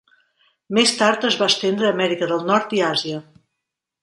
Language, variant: Catalan, Central